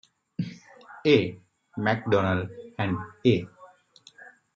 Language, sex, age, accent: English, male, 19-29, United States English